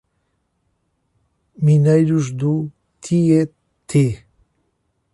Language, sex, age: Portuguese, male, 40-49